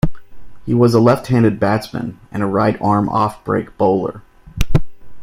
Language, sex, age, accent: English, male, 30-39, United States English